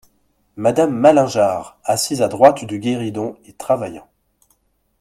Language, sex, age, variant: French, male, 30-39, Français de métropole